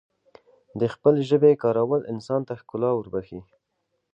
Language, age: Pashto, 19-29